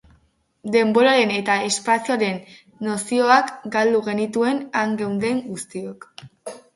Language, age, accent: Basque, under 19, Mendebalekoa (Araba, Bizkaia, Gipuzkoako mendebaleko herri batzuk)